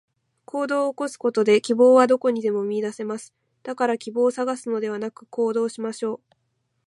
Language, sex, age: Japanese, female, 19-29